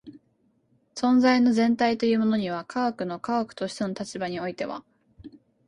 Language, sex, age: Japanese, female, 19-29